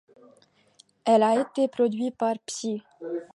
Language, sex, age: French, female, 19-29